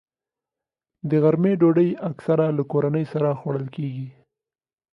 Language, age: Pashto, 19-29